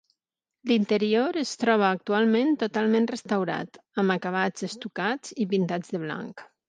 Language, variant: Catalan, Septentrional